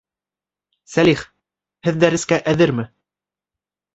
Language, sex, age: Bashkir, male, 19-29